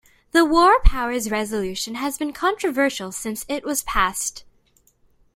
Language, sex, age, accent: English, female, under 19, United States English